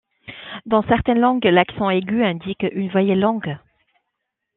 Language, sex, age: French, female, 30-39